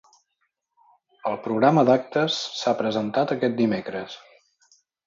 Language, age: Catalan, 50-59